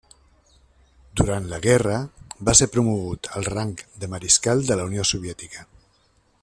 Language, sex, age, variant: Catalan, male, 50-59, Central